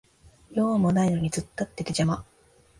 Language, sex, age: Japanese, female, 19-29